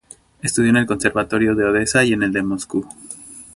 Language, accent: Spanish, México